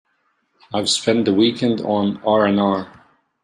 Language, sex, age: English, male, 19-29